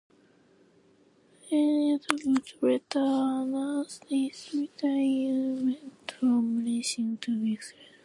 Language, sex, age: English, female, under 19